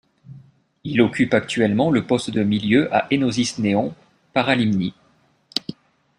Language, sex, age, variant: French, male, 30-39, Français de métropole